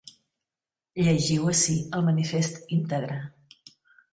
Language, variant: Catalan, Central